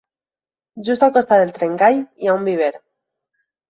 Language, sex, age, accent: Catalan, female, 30-39, valencià